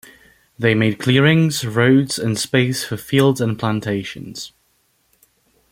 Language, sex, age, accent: English, male, 19-29, England English